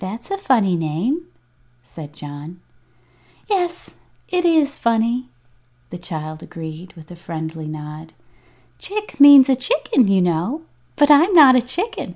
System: none